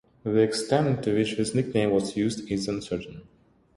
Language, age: English, 40-49